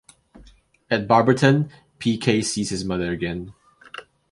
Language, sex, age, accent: English, male, 19-29, Malaysian English